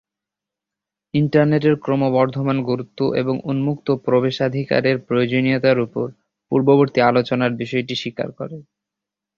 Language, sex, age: Bengali, male, 19-29